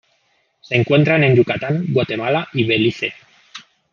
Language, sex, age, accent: Spanish, male, 19-29, España: Centro-Sur peninsular (Madrid, Toledo, Castilla-La Mancha)